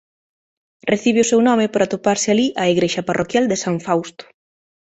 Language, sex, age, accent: Galician, female, 19-29, Normativo (estándar)